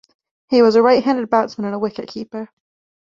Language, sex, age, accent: English, female, 19-29, England English